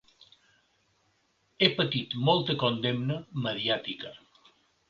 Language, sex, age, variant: Catalan, male, 60-69, Balear